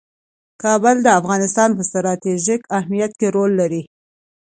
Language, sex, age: Pashto, female, 19-29